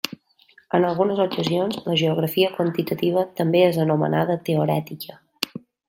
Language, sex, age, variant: Catalan, female, 19-29, Balear